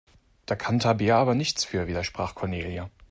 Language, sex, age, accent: German, male, 19-29, Deutschland Deutsch